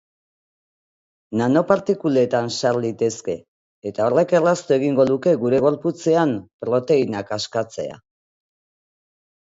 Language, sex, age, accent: Basque, female, 50-59, Mendebalekoa (Araba, Bizkaia, Gipuzkoako mendebaleko herri batzuk)